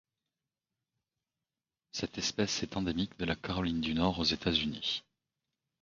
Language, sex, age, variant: French, male, 30-39, Français de métropole